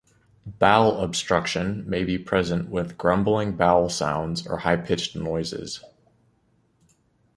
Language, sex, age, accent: English, male, 19-29, United States English